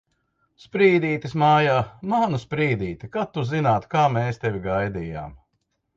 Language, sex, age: Latvian, male, 50-59